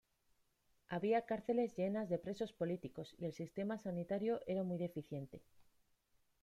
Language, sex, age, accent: Spanish, female, 30-39, España: Norte peninsular (Asturias, Castilla y León, Cantabria, País Vasco, Navarra, Aragón, La Rioja, Guadalajara, Cuenca)